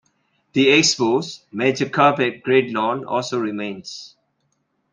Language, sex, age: English, male, 40-49